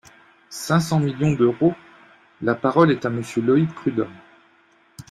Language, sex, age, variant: French, male, 50-59, Français de métropole